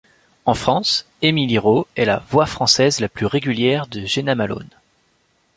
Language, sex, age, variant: French, male, 19-29, Français de métropole